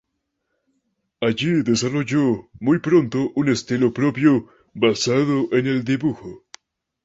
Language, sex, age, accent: Spanish, male, 19-29, Andino-Pacífico: Colombia, Perú, Ecuador, oeste de Bolivia y Venezuela andina